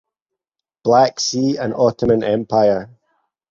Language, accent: English, Scottish English